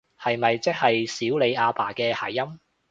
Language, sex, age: Cantonese, male, 19-29